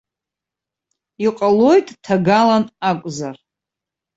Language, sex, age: Abkhazian, female, 40-49